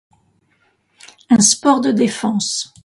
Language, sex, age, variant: French, female, 70-79, Français de métropole